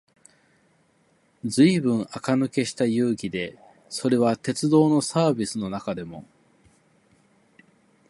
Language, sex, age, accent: Japanese, male, 30-39, 関西弁